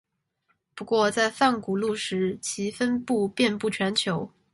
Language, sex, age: Chinese, female, 19-29